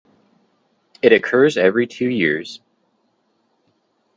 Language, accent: English, United States English